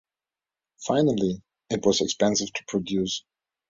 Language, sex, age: English, male, 30-39